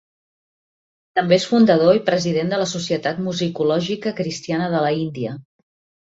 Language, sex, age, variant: Catalan, female, 50-59, Central